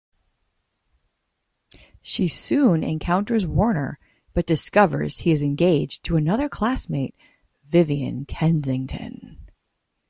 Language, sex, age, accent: English, female, 40-49, United States English